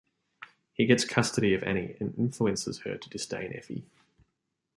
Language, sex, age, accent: English, male, 19-29, Australian English